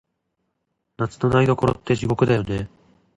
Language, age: Japanese, 19-29